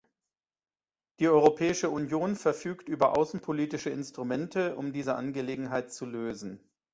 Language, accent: German, Deutschland Deutsch